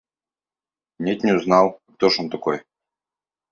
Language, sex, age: Russian, male, 19-29